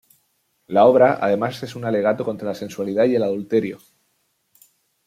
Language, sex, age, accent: Spanish, male, 19-29, España: Sur peninsular (Andalucia, Extremadura, Murcia)